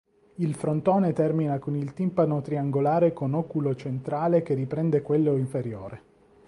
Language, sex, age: Italian, male, 30-39